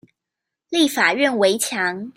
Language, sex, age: Chinese, female, 19-29